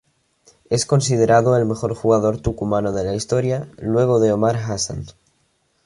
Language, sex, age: Spanish, male, under 19